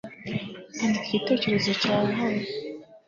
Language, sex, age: Kinyarwanda, female, 19-29